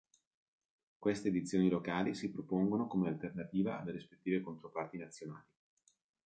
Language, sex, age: Italian, male, 40-49